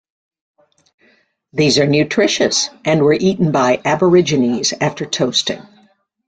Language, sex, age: English, female, 70-79